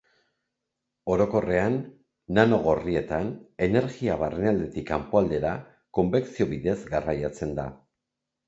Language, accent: Basque, Erdialdekoa edo Nafarra (Gipuzkoa, Nafarroa)